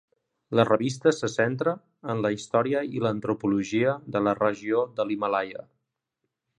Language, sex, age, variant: Catalan, male, 40-49, Central